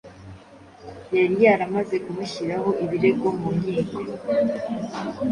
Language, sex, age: Kinyarwanda, female, 19-29